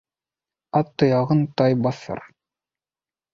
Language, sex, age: Bashkir, male, 19-29